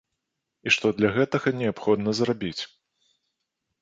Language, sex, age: Belarusian, male, 40-49